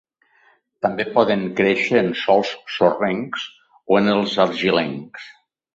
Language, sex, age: Catalan, male, 50-59